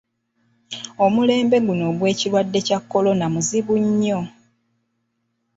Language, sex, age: Ganda, female, 30-39